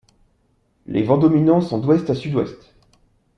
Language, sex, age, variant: French, male, 30-39, Français de métropole